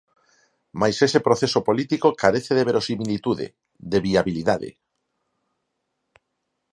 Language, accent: Galician, Normativo (estándar)